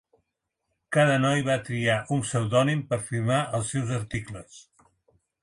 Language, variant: Catalan, Septentrional